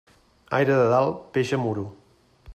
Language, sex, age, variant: Catalan, male, 50-59, Central